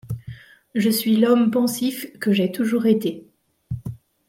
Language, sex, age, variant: French, female, 40-49, Français de métropole